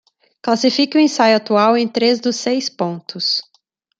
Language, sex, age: Portuguese, female, 30-39